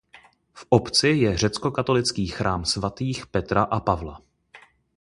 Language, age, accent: Czech, 19-29, pražský